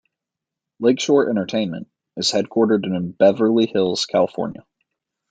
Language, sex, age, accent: English, male, 30-39, United States English